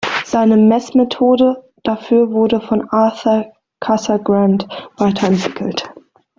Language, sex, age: German, female, under 19